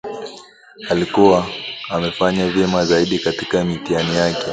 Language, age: Swahili, 19-29